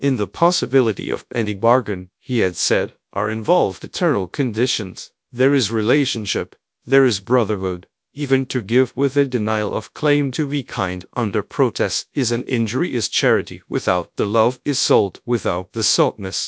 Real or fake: fake